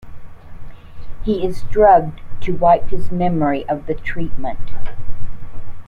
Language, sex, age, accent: English, female, 70-79, United States English